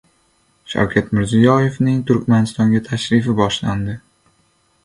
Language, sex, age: Uzbek, male, 19-29